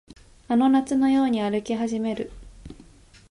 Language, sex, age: Japanese, female, 19-29